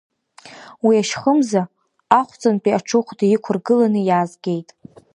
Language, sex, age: Abkhazian, female, under 19